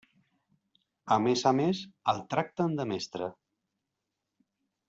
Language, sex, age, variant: Catalan, male, 40-49, Central